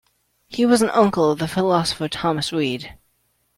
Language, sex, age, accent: English, male, 19-29, United States English